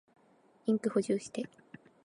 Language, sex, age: Japanese, female, 19-29